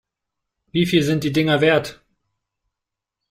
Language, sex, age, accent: German, male, 19-29, Deutschland Deutsch